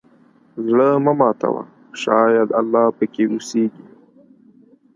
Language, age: Pashto, 30-39